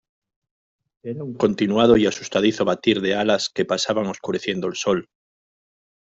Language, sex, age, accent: Spanish, male, 40-49, España: Norte peninsular (Asturias, Castilla y León, Cantabria, País Vasco, Navarra, Aragón, La Rioja, Guadalajara, Cuenca)